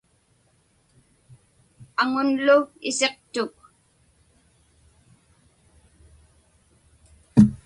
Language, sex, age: Inupiaq, female, 80-89